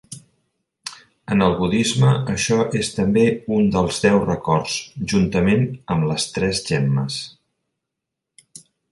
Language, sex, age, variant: Catalan, male, 50-59, Central